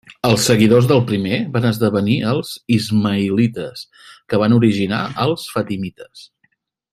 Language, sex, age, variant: Catalan, male, 40-49, Central